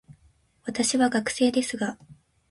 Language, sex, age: Japanese, female, 19-29